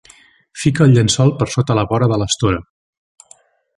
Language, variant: Catalan, Central